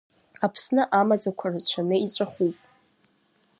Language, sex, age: Abkhazian, female, 30-39